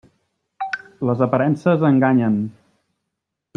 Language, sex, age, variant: Catalan, male, 30-39, Septentrional